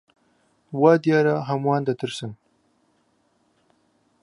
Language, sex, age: Central Kurdish, male, 19-29